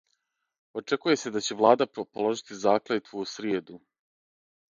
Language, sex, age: Serbian, male, 30-39